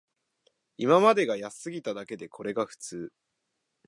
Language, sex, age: Japanese, male, 19-29